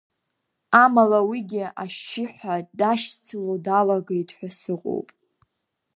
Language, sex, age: Abkhazian, female, under 19